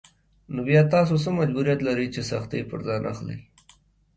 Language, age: Pashto, 19-29